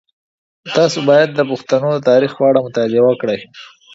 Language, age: Pashto, 19-29